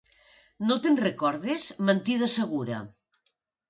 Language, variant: Catalan, Nord-Occidental